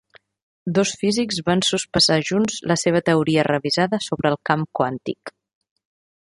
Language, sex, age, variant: Catalan, female, 30-39, Central